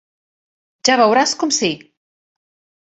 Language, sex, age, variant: Catalan, female, 40-49, Central